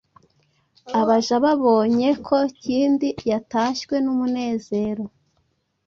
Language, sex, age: Kinyarwanda, female, 30-39